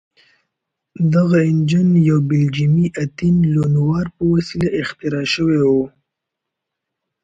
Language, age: Pashto, 19-29